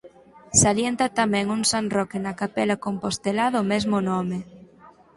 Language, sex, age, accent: Galician, female, 19-29, Normativo (estándar)